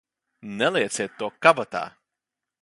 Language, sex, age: Latvian, male, 19-29